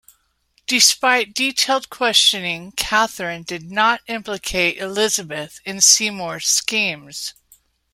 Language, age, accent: English, 60-69, United States English